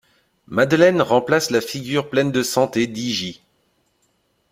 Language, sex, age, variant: French, male, 30-39, Français de métropole